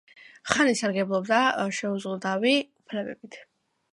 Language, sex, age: Georgian, female, under 19